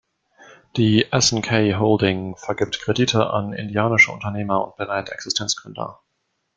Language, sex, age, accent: German, male, 19-29, Deutschland Deutsch